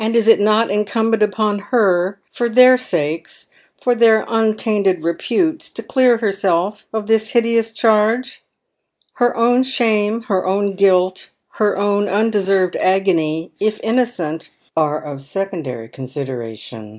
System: none